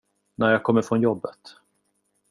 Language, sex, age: Swedish, male, 30-39